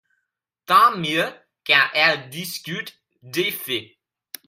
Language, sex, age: French, male, under 19